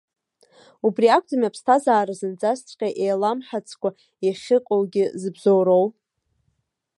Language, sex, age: Abkhazian, female, 19-29